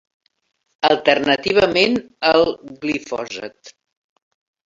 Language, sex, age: Catalan, female, 70-79